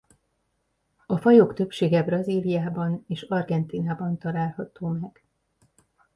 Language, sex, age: Hungarian, female, 40-49